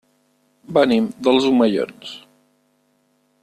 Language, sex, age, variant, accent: Catalan, male, 40-49, Central, central